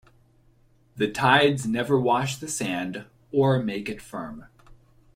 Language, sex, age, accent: English, male, 30-39, United States English